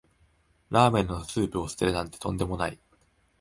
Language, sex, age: Japanese, male, under 19